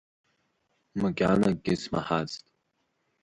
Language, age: Abkhazian, under 19